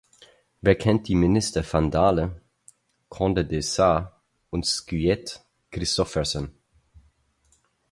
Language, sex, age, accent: German, male, 19-29, Österreichisches Deutsch